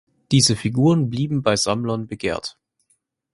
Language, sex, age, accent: German, male, 19-29, Deutschland Deutsch